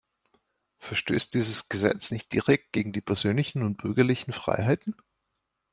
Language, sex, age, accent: German, male, 40-49, Österreichisches Deutsch